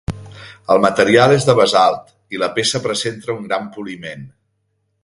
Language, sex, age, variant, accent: Catalan, male, 50-59, Central, central